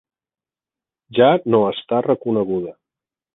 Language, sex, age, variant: Catalan, male, 50-59, Central